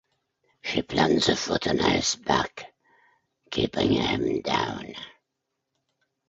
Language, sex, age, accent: English, male, 70-79, Scottish English